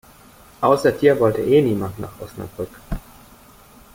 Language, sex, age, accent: German, male, 40-49, Deutschland Deutsch